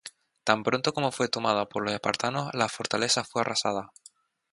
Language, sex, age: Spanish, male, 19-29